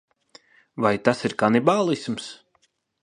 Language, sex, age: Latvian, male, 30-39